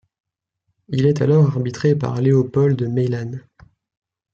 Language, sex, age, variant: French, male, 19-29, Français de métropole